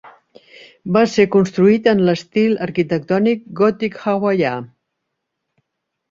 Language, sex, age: Catalan, female, 60-69